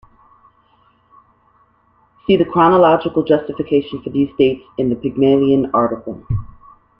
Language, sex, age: English, female, 19-29